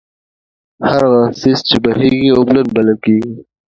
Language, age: Pashto, 19-29